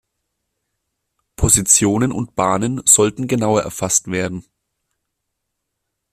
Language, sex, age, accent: German, male, 19-29, Deutschland Deutsch